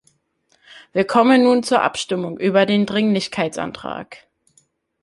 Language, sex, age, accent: German, male, under 19, Deutschland Deutsch